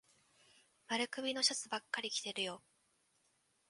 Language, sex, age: Japanese, female, 19-29